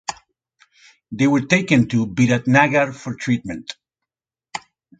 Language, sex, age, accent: English, male, 30-39, United States English